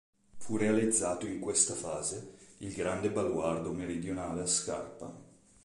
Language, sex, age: Italian, male, 30-39